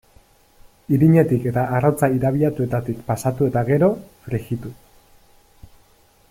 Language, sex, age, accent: Basque, male, 30-39, Erdialdekoa edo Nafarra (Gipuzkoa, Nafarroa)